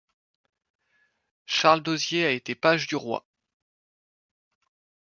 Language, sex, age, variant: French, male, 30-39, Français de métropole